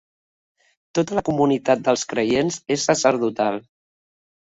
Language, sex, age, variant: Catalan, female, 50-59, Septentrional